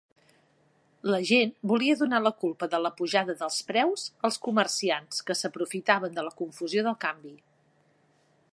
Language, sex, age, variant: Catalan, female, 40-49, Central